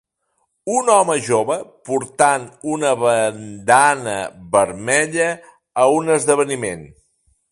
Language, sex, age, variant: Catalan, male, 50-59, Central